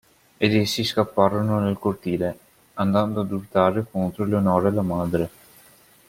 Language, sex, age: Italian, male, 19-29